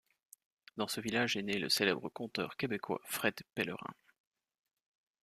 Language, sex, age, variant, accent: French, male, 30-39, Français d'Europe, Français de Suisse